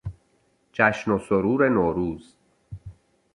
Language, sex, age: Persian, male, 30-39